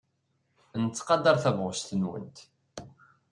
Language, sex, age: Kabyle, male, 30-39